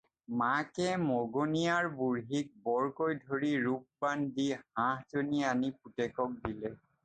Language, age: Assamese, 40-49